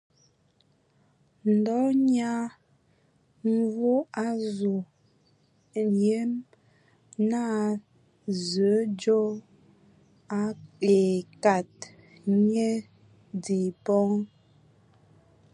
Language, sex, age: Ewondo, female, 19-29